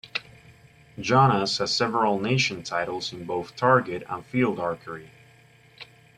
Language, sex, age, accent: English, male, 19-29, United States English